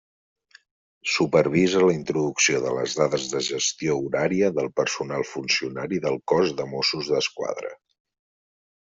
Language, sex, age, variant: Catalan, male, 19-29, Central